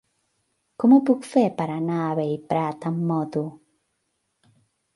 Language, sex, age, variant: Catalan, female, 40-49, Central